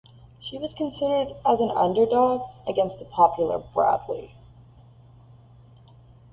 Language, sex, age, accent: English, female, 19-29, United States English